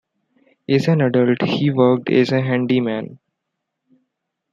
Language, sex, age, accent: English, male, 19-29, India and South Asia (India, Pakistan, Sri Lanka)